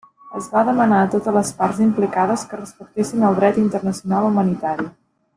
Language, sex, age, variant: Catalan, female, 30-39, Central